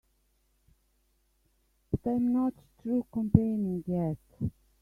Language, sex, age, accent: English, female, 50-59, Australian English